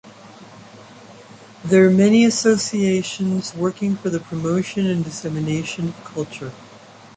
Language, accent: English, United States English